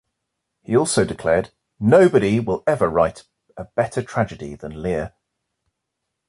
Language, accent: English, England English